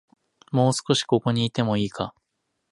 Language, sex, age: Japanese, male, 19-29